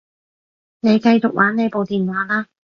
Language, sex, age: Cantonese, female, 19-29